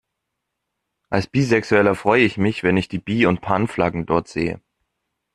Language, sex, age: German, male, 19-29